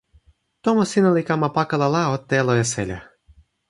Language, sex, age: Toki Pona, male, 19-29